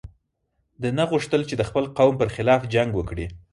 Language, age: Pashto, 19-29